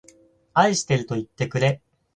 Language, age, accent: Japanese, 19-29, 標準語